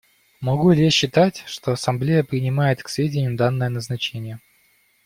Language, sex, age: Russian, male, 19-29